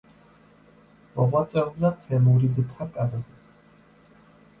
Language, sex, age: Georgian, male, 30-39